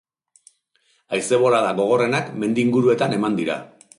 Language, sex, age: Basque, male, 40-49